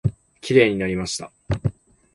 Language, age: Japanese, under 19